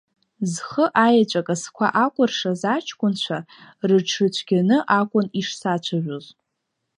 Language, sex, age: Abkhazian, female, under 19